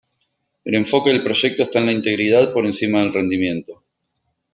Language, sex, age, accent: Spanish, male, 30-39, Rioplatense: Argentina, Uruguay, este de Bolivia, Paraguay